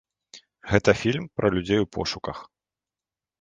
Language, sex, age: Belarusian, male, 30-39